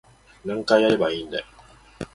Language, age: Japanese, 19-29